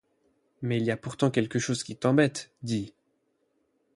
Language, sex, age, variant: French, male, 19-29, Français de métropole